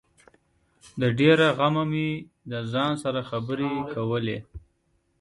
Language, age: Pashto, 30-39